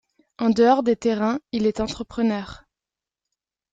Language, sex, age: French, female, 19-29